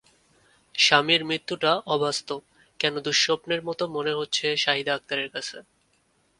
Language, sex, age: Bengali, male, 19-29